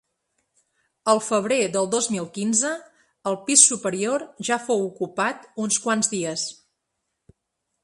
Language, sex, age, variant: Catalan, female, 40-49, Central